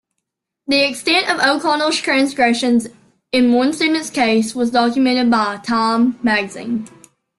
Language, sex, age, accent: English, male, 40-49, United States English